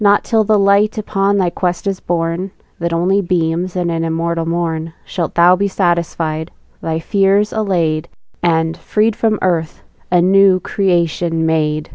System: none